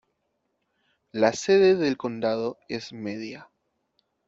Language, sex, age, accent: Spanish, male, 19-29, Andino-Pacífico: Colombia, Perú, Ecuador, oeste de Bolivia y Venezuela andina